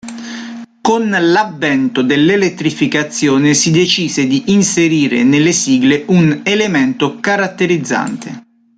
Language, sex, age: Italian, male, 30-39